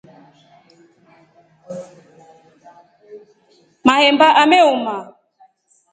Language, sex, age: Rombo, female, 30-39